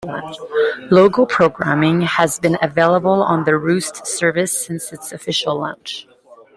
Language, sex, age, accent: English, female, 19-29, Canadian English